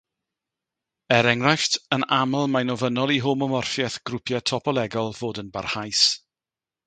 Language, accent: Welsh, Y Deyrnas Unedig Cymraeg